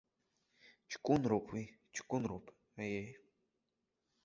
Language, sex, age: Abkhazian, male, under 19